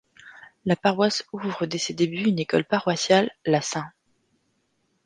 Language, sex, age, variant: French, female, 40-49, Français de métropole